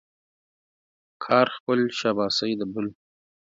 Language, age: Pashto, 30-39